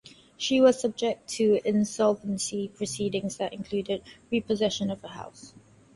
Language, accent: English, Singaporean English